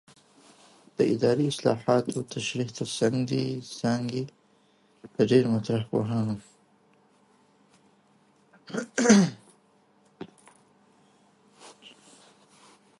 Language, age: Pashto, 19-29